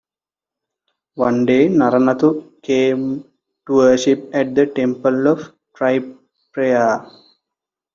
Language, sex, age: English, male, 19-29